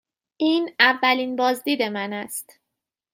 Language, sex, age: Persian, female, 30-39